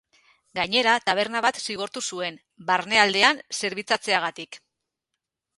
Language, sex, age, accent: Basque, female, 40-49, Mendebalekoa (Araba, Bizkaia, Gipuzkoako mendebaleko herri batzuk)